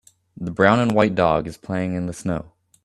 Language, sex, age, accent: English, male, 19-29, United States English